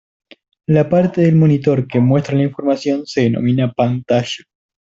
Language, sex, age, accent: Spanish, male, under 19, Rioplatense: Argentina, Uruguay, este de Bolivia, Paraguay